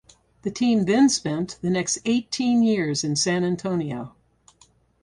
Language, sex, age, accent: English, female, 60-69, United States English